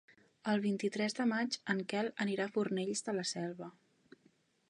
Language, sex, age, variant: Catalan, female, 19-29, Central